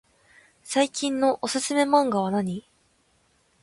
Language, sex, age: Japanese, female, under 19